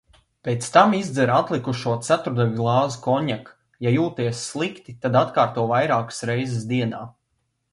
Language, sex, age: Latvian, male, 19-29